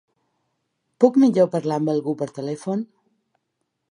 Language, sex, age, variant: Catalan, female, 40-49, Balear